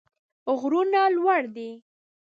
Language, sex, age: Pashto, female, 19-29